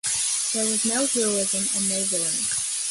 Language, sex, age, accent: English, female, under 19, United States English